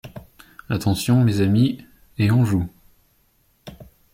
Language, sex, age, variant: French, male, 19-29, Français de métropole